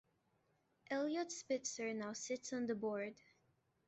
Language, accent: English, Filipino